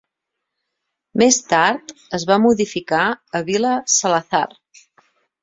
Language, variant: Catalan, Central